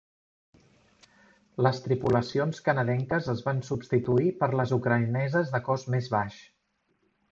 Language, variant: Catalan, Central